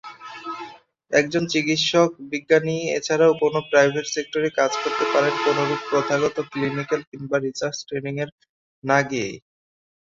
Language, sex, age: Bengali, male, 19-29